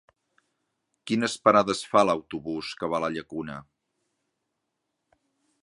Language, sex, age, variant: Catalan, male, 50-59, Central